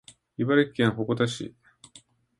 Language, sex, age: Japanese, male, 50-59